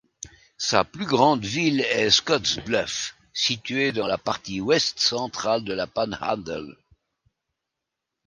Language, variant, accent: French, Français d'Europe, Français de Belgique